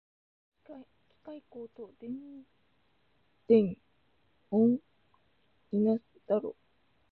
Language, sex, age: Japanese, female, 19-29